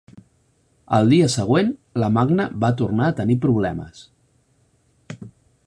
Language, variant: Catalan, Central